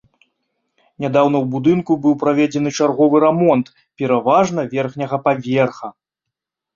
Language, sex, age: Belarusian, male, 40-49